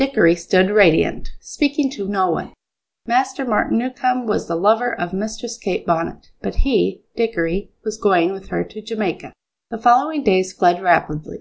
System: none